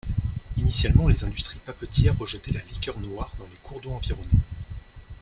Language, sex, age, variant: French, male, 30-39, Français de métropole